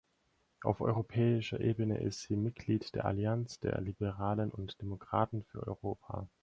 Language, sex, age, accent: German, male, 19-29, Deutschland Deutsch